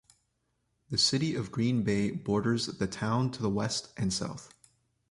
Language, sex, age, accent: English, male, 30-39, Canadian English